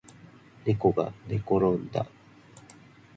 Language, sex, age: Japanese, male, 19-29